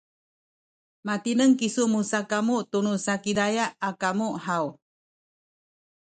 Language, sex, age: Sakizaya, female, 70-79